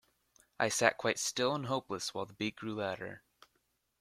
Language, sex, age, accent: English, male, under 19, United States English